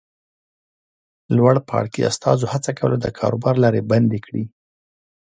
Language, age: Pashto, 30-39